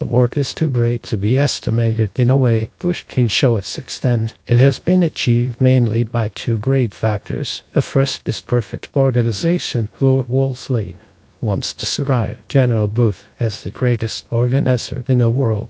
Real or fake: fake